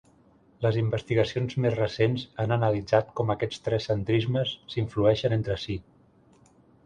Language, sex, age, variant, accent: Catalan, male, 40-49, Central, central